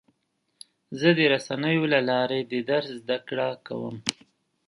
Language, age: Pashto, 30-39